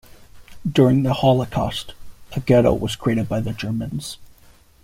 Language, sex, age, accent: English, male, 30-39, United States English